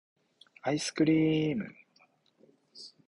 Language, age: Japanese, under 19